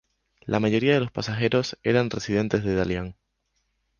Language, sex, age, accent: Spanish, male, 19-29, España: Islas Canarias